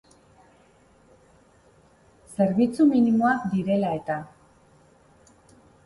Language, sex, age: Basque, female, 40-49